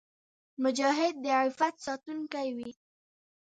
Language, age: Pashto, 19-29